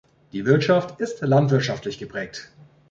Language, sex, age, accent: German, male, 40-49, Deutschland Deutsch